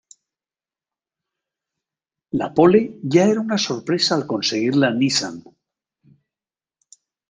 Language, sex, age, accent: Spanish, male, 60-69, España: Norte peninsular (Asturias, Castilla y León, Cantabria, País Vasco, Navarra, Aragón, La Rioja, Guadalajara, Cuenca)